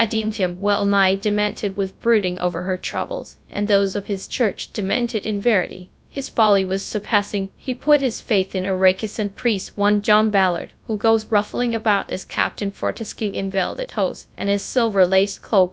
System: TTS, GradTTS